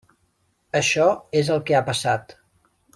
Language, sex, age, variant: Catalan, male, 30-39, Central